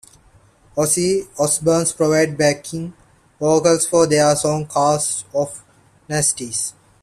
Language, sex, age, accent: English, male, 19-29, India and South Asia (India, Pakistan, Sri Lanka)